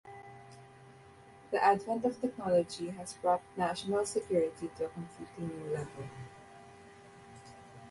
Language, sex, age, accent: English, female, 19-29, Filipino